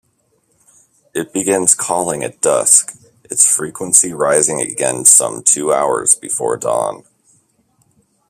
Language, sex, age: English, male, 30-39